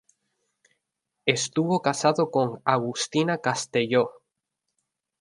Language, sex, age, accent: Spanish, male, 19-29, España: Islas Canarias